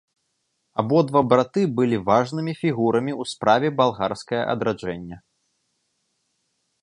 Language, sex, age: Belarusian, male, 19-29